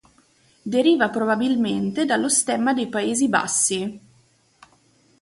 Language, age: Italian, 19-29